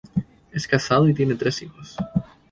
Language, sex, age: Spanish, male, 30-39